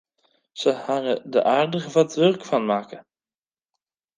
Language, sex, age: Western Frisian, male, 19-29